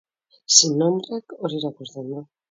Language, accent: Basque, Mendebalekoa (Araba, Bizkaia, Gipuzkoako mendebaleko herri batzuk)